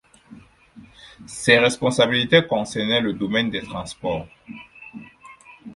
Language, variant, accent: French, Français d'Afrique subsaharienne et des îles africaines, Français du Cameroun